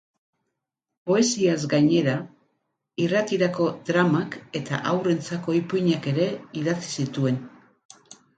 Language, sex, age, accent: Basque, female, 50-59, Mendebalekoa (Araba, Bizkaia, Gipuzkoako mendebaleko herri batzuk)